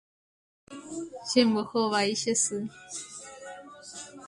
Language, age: Guarani, 19-29